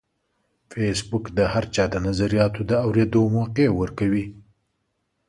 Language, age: Pashto, 30-39